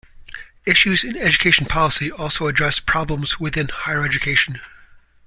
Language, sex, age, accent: English, male, 50-59, United States English